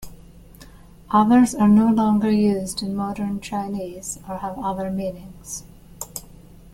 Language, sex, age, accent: English, female, 50-59, Scottish English